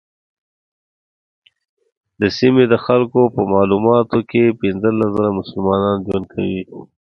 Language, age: Pashto, 30-39